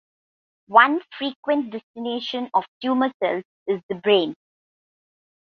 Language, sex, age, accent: English, female, 30-39, India and South Asia (India, Pakistan, Sri Lanka)